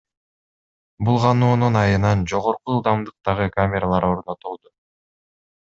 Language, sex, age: Kyrgyz, male, 19-29